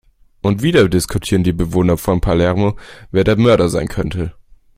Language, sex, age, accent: German, male, under 19, Deutschland Deutsch